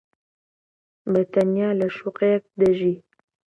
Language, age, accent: Central Kurdish, 19-29, سۆرانی